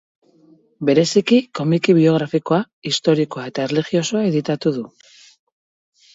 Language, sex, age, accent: Basque, female, 40-49, Mendebalekoa (Araba, Bizkaia, Gipuzkoako mendebaleko herri batzuk)